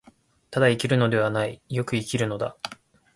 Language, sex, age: Japanese, male, 19-29